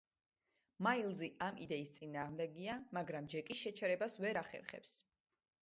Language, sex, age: Georgian, female, 30-39